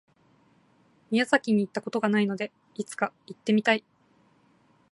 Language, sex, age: Japanese, female, 19-29